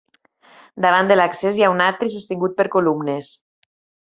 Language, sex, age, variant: Catalan, female, 30-39, Nord-Occidental